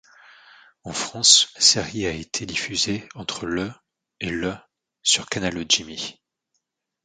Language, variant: French, Français de métropole